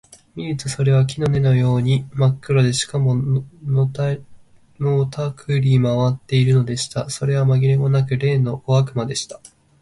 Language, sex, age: Japanese, male, under 19